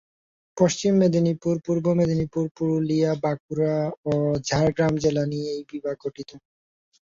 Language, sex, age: Bengali, male, 19-29